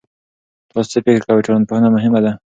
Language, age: Pashto, 19-29